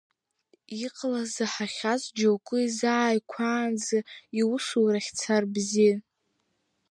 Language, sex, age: Abkhazian, female, under 19